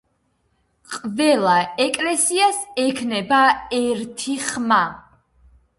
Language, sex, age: Georgian, female, 50-59